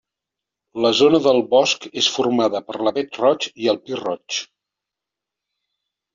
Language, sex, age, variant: Catalan, male, 50-59, Central